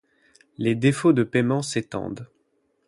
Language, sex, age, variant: French, male, 19-29, Français de métropole